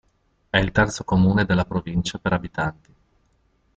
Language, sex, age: Italian, male, 40-49